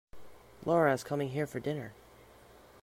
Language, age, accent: English, 19-29, United States English